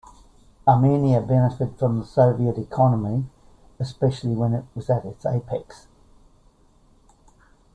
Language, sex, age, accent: English, male, 70-79, Australian English